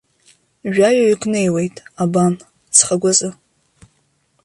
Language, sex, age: Abkhazian, female, 30-39